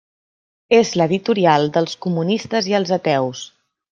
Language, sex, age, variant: Catalan, female, 19-29, Central